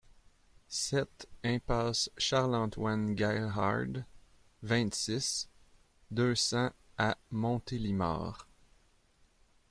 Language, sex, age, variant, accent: French, male, 30-39, Français d'Amérique du Nord, Français du Canada